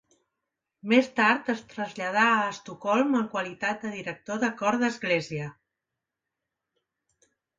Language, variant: Catalan, Central